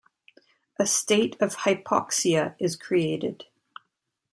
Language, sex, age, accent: English, female, 30-39, Canadian English